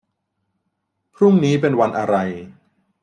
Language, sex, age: Thai, male, 30-39